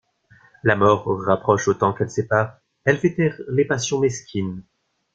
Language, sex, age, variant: French, male, 19-29, Français de métropole